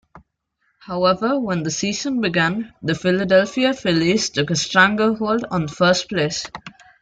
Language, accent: English, India and South Asia (India, Pakistan, Sri Lanka)